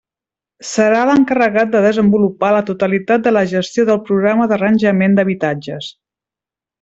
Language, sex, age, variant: Catalan, female, 40-49, Central